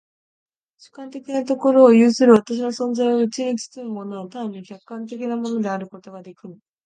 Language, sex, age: Japanese, female, 19-29